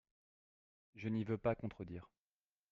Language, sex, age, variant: French, male, 30-39, Français de métropole